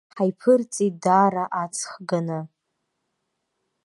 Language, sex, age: Abkhazian, female, under 19